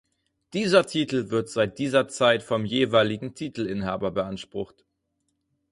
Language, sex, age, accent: German, male, 19-29, Deutschland Deutsch